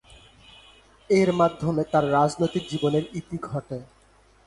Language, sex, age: Bengali, male, 19-29